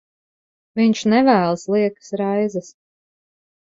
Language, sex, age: Latvian, female, 40-49